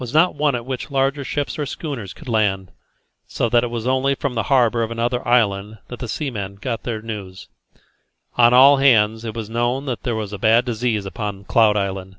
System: none